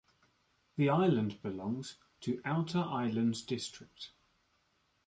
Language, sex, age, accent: English, male, 30-39, England English